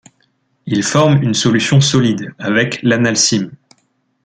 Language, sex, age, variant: French, male, 19-29, Français de métropole